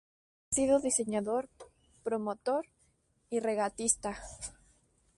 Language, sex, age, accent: Spanish, female, under 19, México